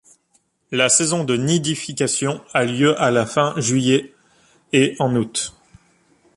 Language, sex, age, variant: French, male, 19-29, Français de métropole